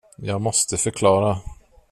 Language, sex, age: Swedish, male, 30-39